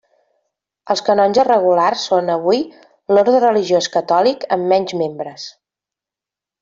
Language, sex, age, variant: Catalan, female, 40-49, Central